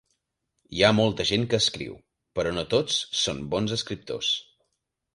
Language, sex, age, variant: Catalan, male, 19-29, Nord-Occidental